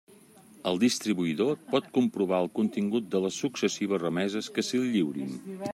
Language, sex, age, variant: Catalan, male, 50-59, Central